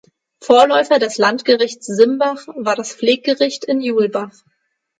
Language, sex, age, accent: German, female, 19-29, Deutschland Deutsch; Hochdeutsch